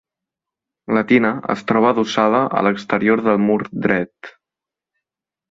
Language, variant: Catalan, Central